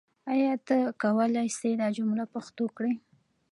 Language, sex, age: Pashto, female, 19-29